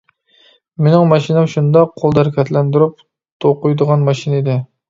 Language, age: Uyghur, 40-49